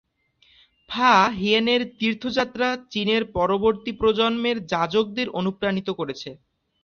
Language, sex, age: Bengali, male, 19-29